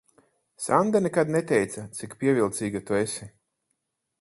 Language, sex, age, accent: Latvian, male, 30-39, Riga